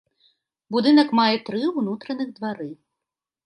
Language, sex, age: Belarusian, female, 30-39